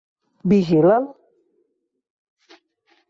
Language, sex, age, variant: Catalan, female, 60-69, Central